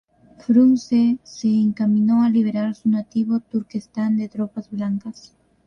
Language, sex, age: Spanish, female, 19-29